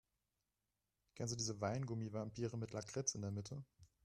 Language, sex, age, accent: German, male, 19-29, Deutschland Deutsch